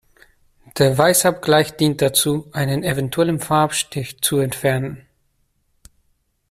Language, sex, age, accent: German, male, 30-39, Deutschland Deutsch